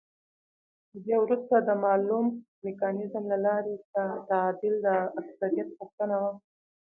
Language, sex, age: Pashto, female, 19-29